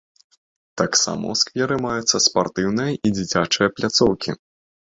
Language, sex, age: Belarusian, male, under 19